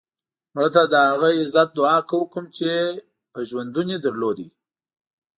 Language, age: Pashto, 40-49